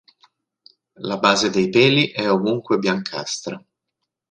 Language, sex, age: Italian, male, 30-39